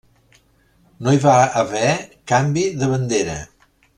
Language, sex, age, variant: Catalan, male, 60-69, Central